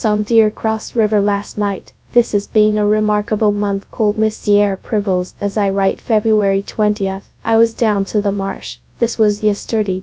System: TTS, GradTTS